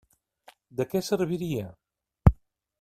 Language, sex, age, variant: Catalan, male, 50-59, Central